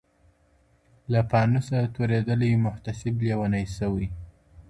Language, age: Pashto, under 19